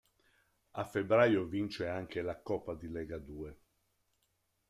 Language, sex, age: Italian, male, 60-69